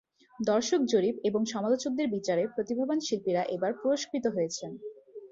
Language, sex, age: Bengali, female, 19-29